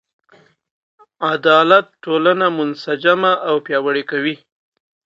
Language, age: Pashto, 30-39